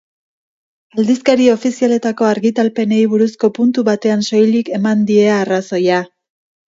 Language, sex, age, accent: Basque, female, 30-39, Mendebalekoa (Araba, Bizkaia, Gipuzkoako mendebaleko herri batzuk)